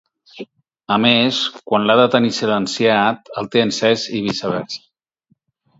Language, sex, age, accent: Catalan, male, 50-59, Barcelonès